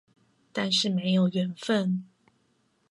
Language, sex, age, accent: Chinese, female, 40-49, 出生地：臺北市